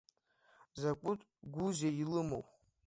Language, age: Abkhazian, under 19